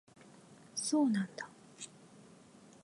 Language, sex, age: Japanese, female, 30-39